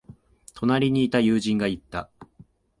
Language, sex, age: Japanese, male, 19-29